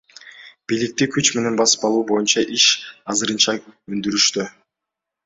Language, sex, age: Kyrgyz, male, 19-29